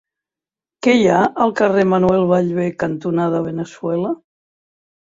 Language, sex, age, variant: Catalan, female, 60-69, Central